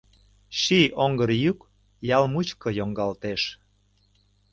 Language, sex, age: Mari, male, 60-69